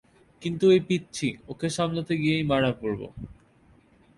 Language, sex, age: Bengali, male, under 19